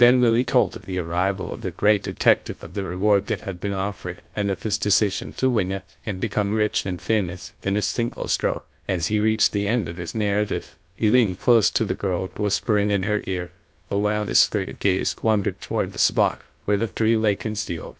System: TTS, GlowTTS